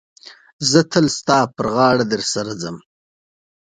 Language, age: Pashto, 19-29